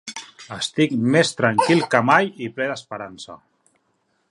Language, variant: Catalan, Central